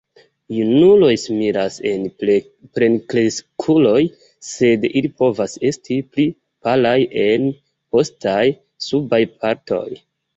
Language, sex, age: Esperanto, male, 19-29